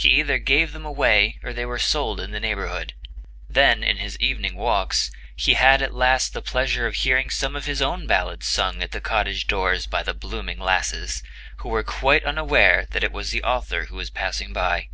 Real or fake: real